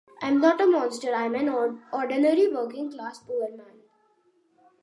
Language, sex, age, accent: English, male, under 19, India and South Asia (India, Pakistan, Sri Lanka)